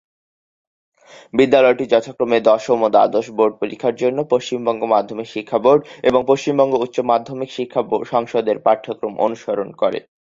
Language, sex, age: Bengali, male, 19-29